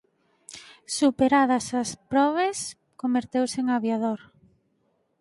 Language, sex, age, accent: Galician, female, 19-29, Normativo (estándar)